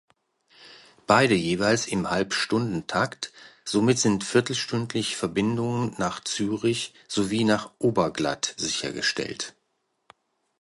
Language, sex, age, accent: German, male, 60-69, Deutschland Deutsch